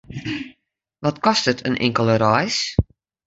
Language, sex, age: Western Frisian, female, 50-59